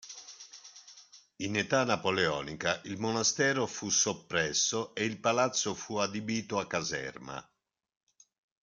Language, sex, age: Italian, male, 50-59